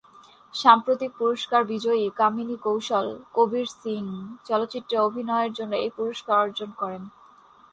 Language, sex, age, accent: Bengali, female, 19-29, Native